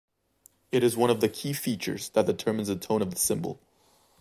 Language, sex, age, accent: English, male, 19-29, United States English